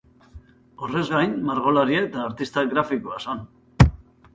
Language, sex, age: Basque, male, 50-59